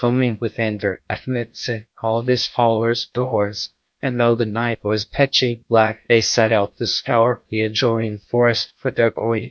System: TTS, GlowTTS